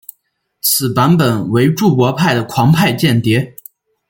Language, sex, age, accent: Chinese, male, 19-29, 出生地：山西省